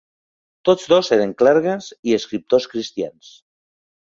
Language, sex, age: Catalan, male, 50-59